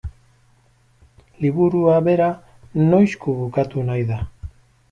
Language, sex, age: Basque, male, 60-69